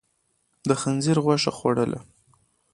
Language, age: Pashto, 19-29